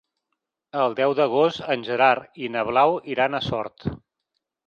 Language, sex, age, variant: Catalan, male, 50-59, Nord-Occidental